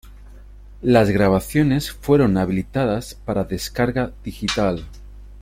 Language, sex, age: Spanish, male, 40-49